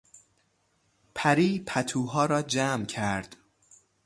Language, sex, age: Persian, male, 19-29